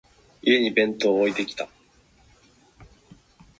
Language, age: Japanese, 19-29